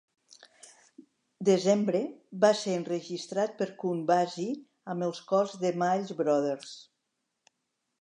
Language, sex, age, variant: Catalan, female, 60-69, Central